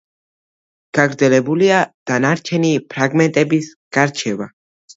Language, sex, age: Georgian, male, under 19